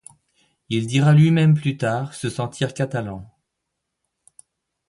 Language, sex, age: French, male, 50-59